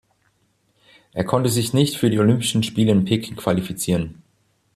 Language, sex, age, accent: German, male, 40-49, Deutschland Deutsch